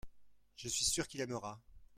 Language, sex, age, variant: French, male, 50-59, Français de métropole